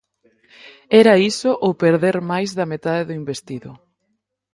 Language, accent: Galician, Normativo (estándar)